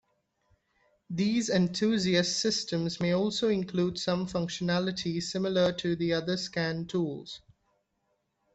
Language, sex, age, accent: English, male, 19-29, India and South Asia (India, Pakistan, Sri Lanka)